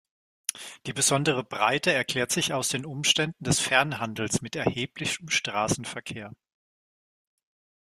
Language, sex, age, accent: German, male, 30-39, Deutschland Deutsch